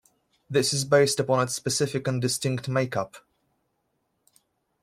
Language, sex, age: English, male, 19-29